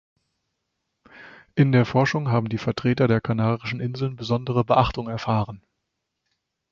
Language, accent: German, Deutschland Deutsch